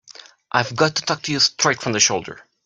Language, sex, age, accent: English, male, 30-39, United States English